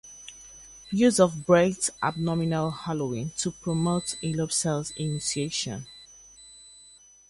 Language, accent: English, England English